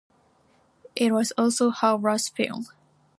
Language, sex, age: English, female, 19-29